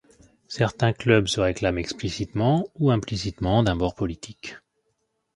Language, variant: French, Français de métropole